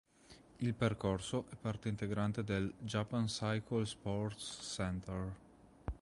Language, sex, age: Italian, male, 30-39